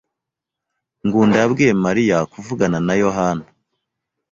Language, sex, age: Kinyarwanda, male, 19-29